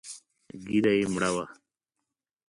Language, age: Pashto, 30-39